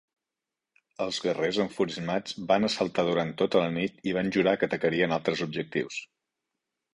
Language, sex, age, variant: Catalan, male, 40-49, Central